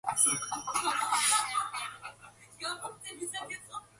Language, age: English, 19-29